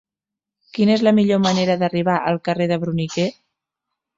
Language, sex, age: Catalan, female, 40-49